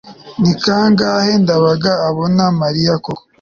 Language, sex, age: Kinyarwanda, male, 19-29